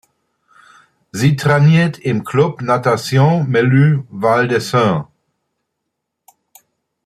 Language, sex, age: German, male, 60-69